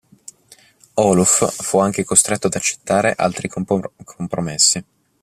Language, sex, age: Italian, male, 30-39